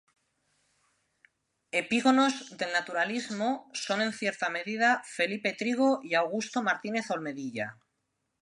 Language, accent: Spanish, España: Centro-Sur peninsular (Madrid, Toledo, Castilla-La Mancha)